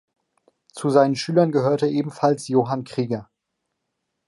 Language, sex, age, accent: German, male, 19-29, Deutschland Deutsch